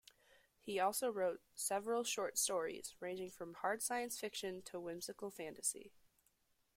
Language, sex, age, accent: English, female, under 19, United States English